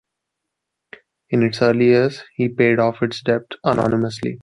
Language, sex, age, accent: English, male, 19-29, India and South Asia (India, Pakistan, Sri Lanka)